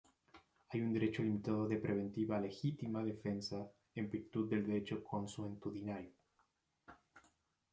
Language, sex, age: Spanish, male, 19-29